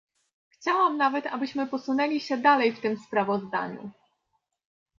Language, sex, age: Polish, female, 19-29